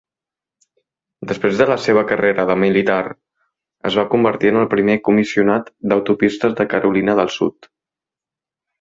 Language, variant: Catalan, Central